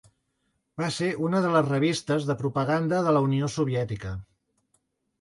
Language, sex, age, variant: Catalan, male, 50-59, Central